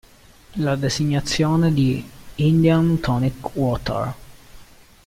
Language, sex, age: Italian, male, 19-29